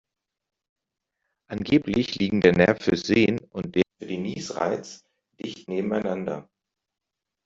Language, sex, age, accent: German, male, 40-49, Deutschland Deutsch